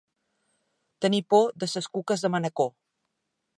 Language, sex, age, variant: Catalan, female, 50-59, Central